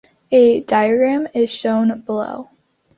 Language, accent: English, United States English